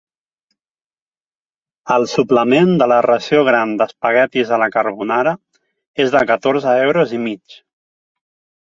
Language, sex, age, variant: Catalan, male, 19-29, Central